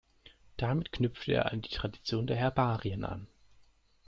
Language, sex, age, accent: German, male, under 19, Deutschland Deutsch